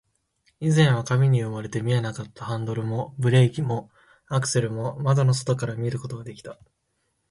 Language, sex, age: Japanese, male, 19-29